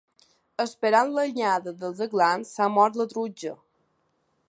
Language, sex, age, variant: Catalan, female, under 19, Balear